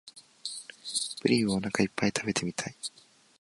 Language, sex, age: Japanese, male, 19-29